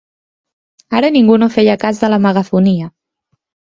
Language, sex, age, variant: Catalan, female, 19-29, Central